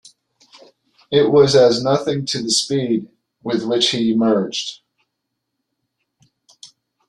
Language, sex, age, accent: English, male, 40-49, United States English